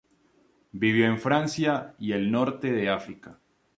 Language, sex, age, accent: Spanish, male, 19-29, Andino-Pacífico: Colombia, Perú, Ecuador, oeste de Bolivia y Venezuela andina